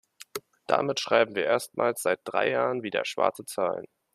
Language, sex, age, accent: German, male, 19-29, Deutschland Deutsch